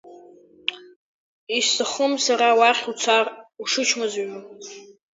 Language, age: Abkhazian, under 19